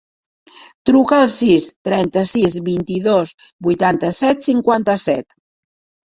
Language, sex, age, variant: Catalan, female, 50-59, Central